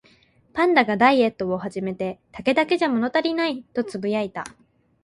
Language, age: Japanese, 19-29